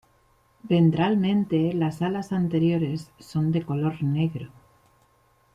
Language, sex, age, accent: Spanish, female, 50-59, España: Centro-Sur peninsular (Madrid, Toledo, Castilla-La Mancha)